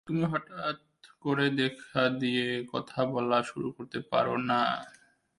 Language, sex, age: Bengali, male, 30-39